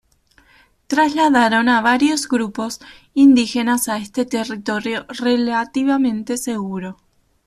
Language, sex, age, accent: Spanish, female, 19-29, Rioplatense: Argentina, Uruguay, este de Bolivia, Paraguay